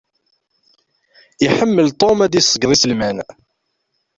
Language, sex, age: Kabyle, male, 19-29